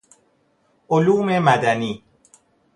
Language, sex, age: Persian, male, 30-39